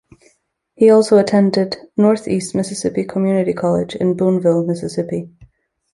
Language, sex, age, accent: English, female, 19-29, United States English